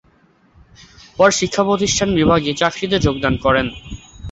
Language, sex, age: Bengali, male, under 19